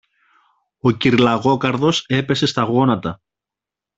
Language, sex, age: Greek, male, 40-49